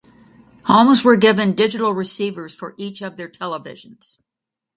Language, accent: English, United States English